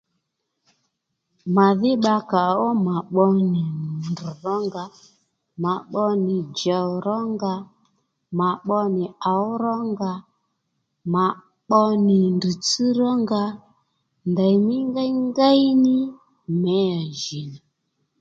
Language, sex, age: Lendu, female, 30-39